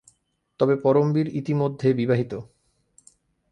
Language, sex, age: Bengali, male, 19-29